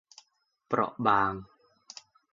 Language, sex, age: Thai, male, 19-29